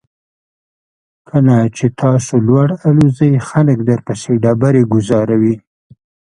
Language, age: Pashto, 70-79